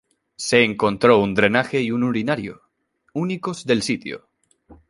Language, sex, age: Spanish, male, 19-29